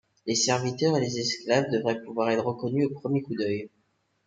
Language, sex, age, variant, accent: French, male, 19-29, Français des départements et régions d'outre-mer, Français de Guadeloupe